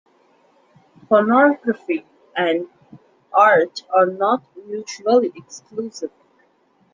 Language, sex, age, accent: English, female, 19-29, India and South Asia (India, Pakistan, Sri Lanka)